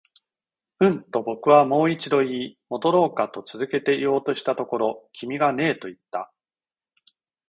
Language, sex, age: Japanese, male, 40-49